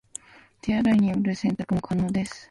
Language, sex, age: Japanese, female, 19-29